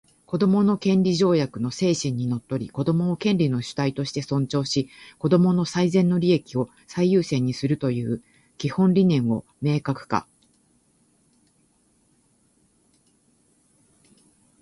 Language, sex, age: Japanese, female, 50-59